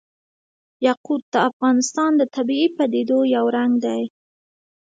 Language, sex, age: Pashto, female, 19-29